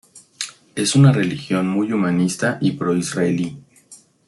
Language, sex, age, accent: Spanish, male, 19-29, México